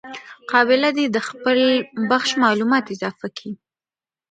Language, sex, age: Pashto, female, under 19